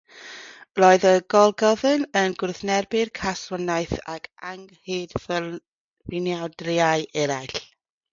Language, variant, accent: Welsh, South-Eastern Welsh, Y Deyrnas Unedig Cymraeg